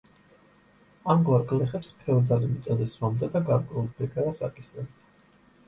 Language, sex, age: Georgian, male, 30-39